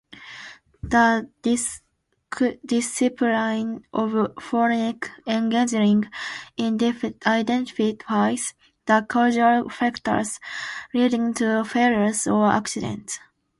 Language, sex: English, female